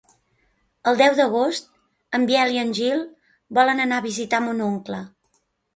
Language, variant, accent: Catalan, Central, central